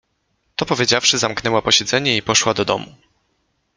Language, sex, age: Polish, male, 19-29